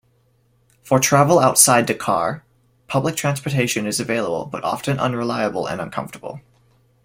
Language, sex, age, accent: English, male, 19-29, Canadian English